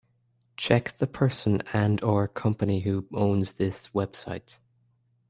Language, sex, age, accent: English, male, 19-29, Irish English